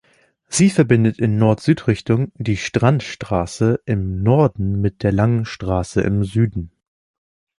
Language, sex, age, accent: German, male, 19-29, Deutschland Deutsch